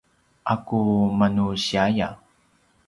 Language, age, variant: Paiwan, 30-39, pinayuanan a kinaikacedasan (東排灣語)